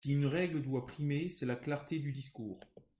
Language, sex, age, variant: French, male, 40-49, Français de métropole